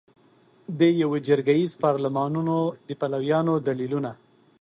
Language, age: Pashto, 30-39